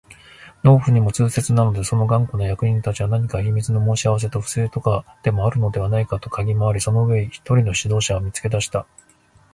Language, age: Japanese, 50-59